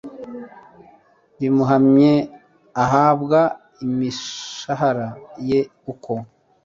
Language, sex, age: Kinyarwanda, male, 40-49